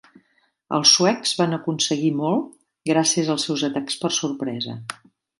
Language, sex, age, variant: Catalan, female, 60-69, Central